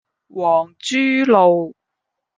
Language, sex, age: Cantonese, female, 19-29